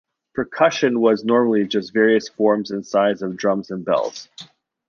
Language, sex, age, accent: English, male, 40-49, Canadian English